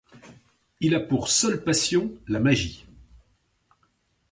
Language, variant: French, Français de métropole